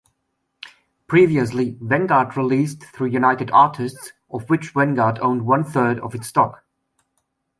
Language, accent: English, England English